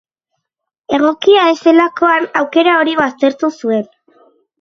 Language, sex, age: Basque, female, under 19